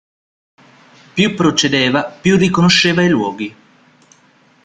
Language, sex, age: Italian, male, 30-39